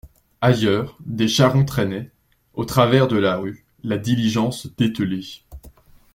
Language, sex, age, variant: French, male, 19-29, Français de métropole